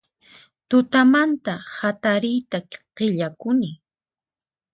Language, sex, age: Puno Quechua, female, 30-39